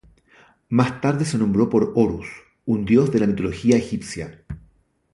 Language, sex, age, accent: Spanish, male, 40-49, Chileno: Chile, Cuyo